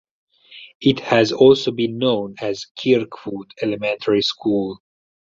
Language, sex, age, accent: English, male, 19-29, Italian